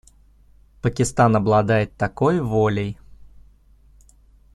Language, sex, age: Russian, male, 30-39